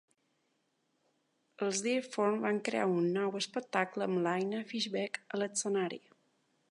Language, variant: Catalan, Balear